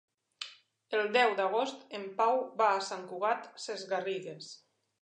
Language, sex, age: Catalan, female, 40-49